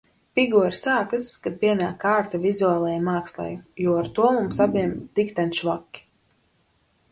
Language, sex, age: Latvian, female, 19-29